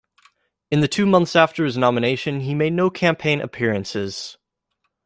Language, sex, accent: English, male, United States English